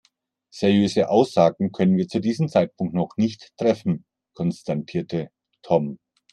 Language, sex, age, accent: German, male, 50-59, Deutschland Deutsch